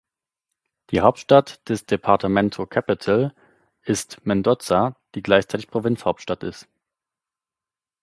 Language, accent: German, Deutschland Deutsch